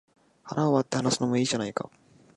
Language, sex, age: Japanese, male, 19-29